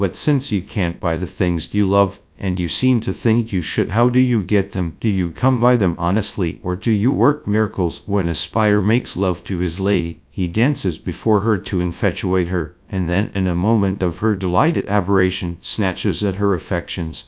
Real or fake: fake